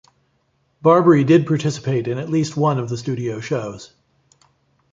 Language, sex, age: English, male, 40-49